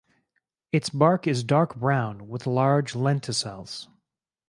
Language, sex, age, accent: English, male, 30-39, Canadian English